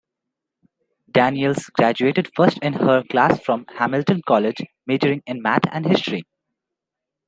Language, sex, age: English, male, under 19